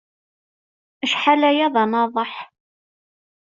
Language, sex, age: Kabyle, female, 19-29